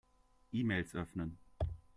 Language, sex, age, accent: German, male, 19-29, Deutschland Deutsch